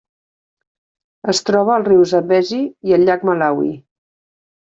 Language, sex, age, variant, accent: Catalan, female, 50-59, Central, central